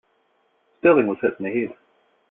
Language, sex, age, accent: English, male, 40-49, New Zealand English